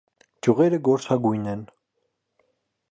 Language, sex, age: Armenian, male, 19-29